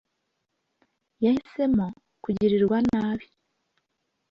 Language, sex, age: Kinyarwanda, female, 30-39